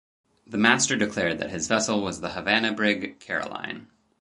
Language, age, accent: English, 30-39, United States English